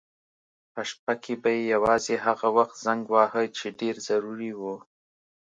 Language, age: Pashto, 30-39